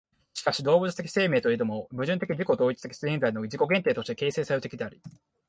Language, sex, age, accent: Japanese, male, 19-29, 標準語